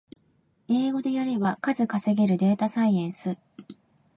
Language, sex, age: Japanese, female, 19-29